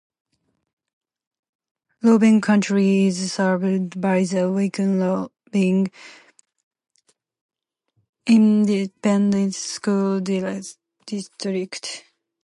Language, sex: English, female